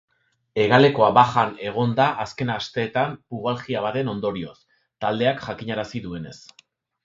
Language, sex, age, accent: Basque, male, 30-39, Erdialdekoa edo Nafarra (Gipuzkoa, Nafarroa)